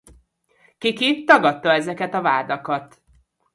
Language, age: Hungarian, 30-39